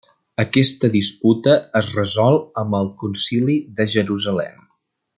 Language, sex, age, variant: Catalan, male, 30-39, Central